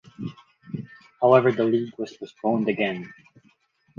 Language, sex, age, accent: English, male, 19-29, Filipino